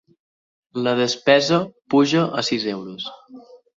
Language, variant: Catalan, Central